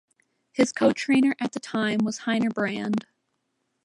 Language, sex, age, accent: English, female, under 19, United States English